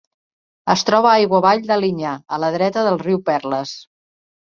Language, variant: Catalan, Central